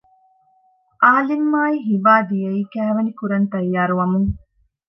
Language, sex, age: Divehi, female, 30-39